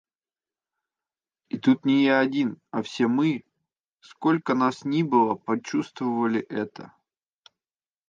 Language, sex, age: Russian, male, 30-39